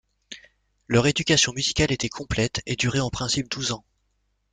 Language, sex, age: French, male, 40-49